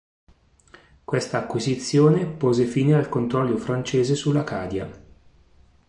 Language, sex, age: Italian, male, 50-59